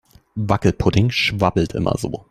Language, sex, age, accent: German, male, 19-29, Deutschland Deutsch